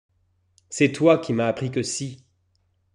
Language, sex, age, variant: French, male, 40-49, Français de métropole